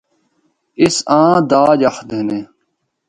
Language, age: Northern Hindko, 19-29